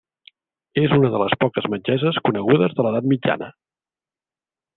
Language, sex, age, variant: Catalan, male, 40-49, Central